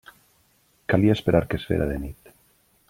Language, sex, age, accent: Catalan, male, 50-59, valencià